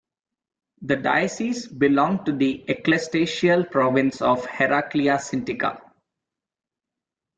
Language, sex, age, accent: English, male, 19-29, India and South Asia (India, Pakistan, Sri Lanka)